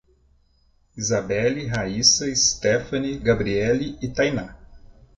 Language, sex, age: Portuguese, male, 50-59